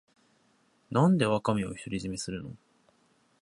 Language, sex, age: Japanese, male, 19-29